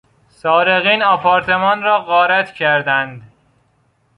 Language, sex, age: Persian, male, 19-29